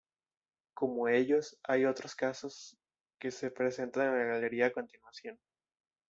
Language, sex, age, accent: Spanish, male, 19-29, México